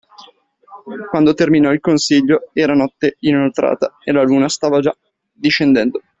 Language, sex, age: Italian, male, 19-29